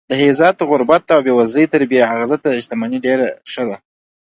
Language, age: Pashto, 30-39